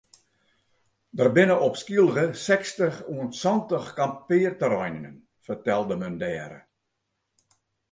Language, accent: Western Frisian, Klaaifrysk